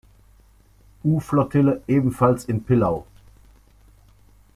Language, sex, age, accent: German, male, 50-59, Deutschland Deutsch